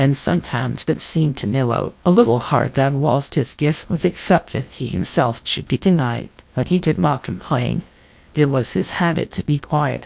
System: TTS, GlowTTS